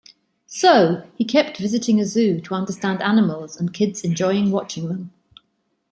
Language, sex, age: English, female, 50-59